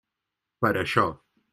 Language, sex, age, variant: Catalan, male, 30-39, Central